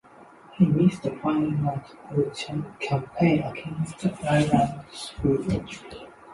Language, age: English, 30-39